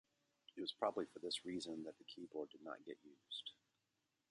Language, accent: English, United States English